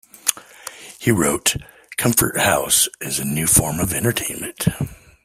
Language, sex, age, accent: English, male, 40-49, United States English